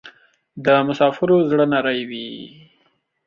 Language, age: Pashto, under 19